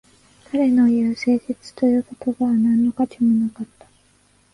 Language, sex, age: Japanese, female, 19-29